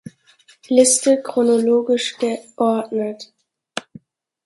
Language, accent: German, Deutschland Deutsch